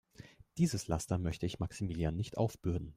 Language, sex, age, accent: German, male, 19-29, Deutschland Deutsch